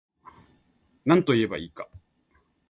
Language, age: Japanese, 19-29